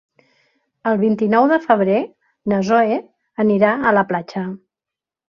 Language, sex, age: Catalan, female, 60-69